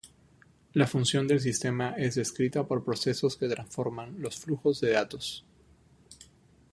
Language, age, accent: Spanish, 30-39, Andino-Pacífico: Colombia, Perú, Ecuador, oeste de Bolivia y Venezuela andina; Peru